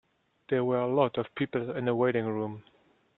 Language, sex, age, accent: English, male, 19-29, England English